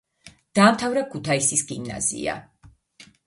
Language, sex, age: Georgian, female, 50-59